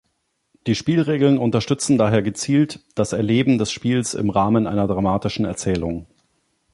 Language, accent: German, Deutschland Deutsch